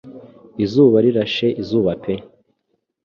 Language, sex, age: Kinyarwanda, male, 19-29